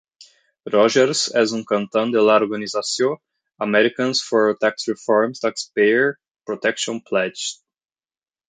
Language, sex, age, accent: Catalan, male, 19-29, central; aprenent (recent, des d'altres llengües)